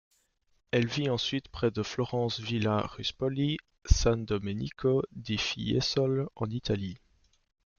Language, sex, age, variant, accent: French, male, 19-29, Français d'Europe, Français de Belgique